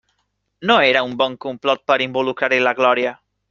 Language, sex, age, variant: Catalan, male, 19-29, Central